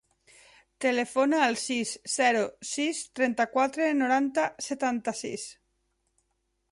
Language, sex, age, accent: Catalan, female, 40-49, valencià